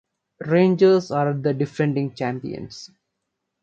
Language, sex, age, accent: English, male, 19-29, India and South Asia (India, Pakistan, Sri Lanka)